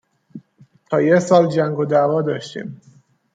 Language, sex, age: Persian, male, 19-29